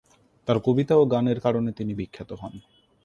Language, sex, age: Bengali, male, 19-29